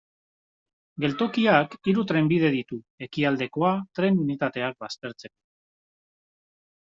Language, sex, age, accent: Basque, male, 50-59, Mendebalekoa (Araba, Bizkaia, Gipuzkoako mendebaleko herri batzuk)